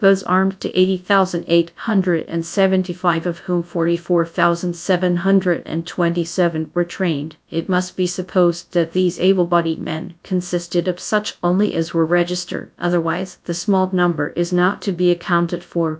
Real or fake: fake